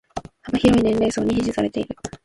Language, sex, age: Japanese, female, 19-29